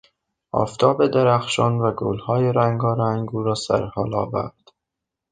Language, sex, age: Persian, male, under 19